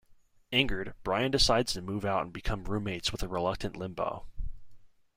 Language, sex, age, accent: English, male, 19-29, United States English